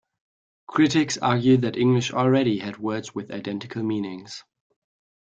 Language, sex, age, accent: English, male, 19-29, England English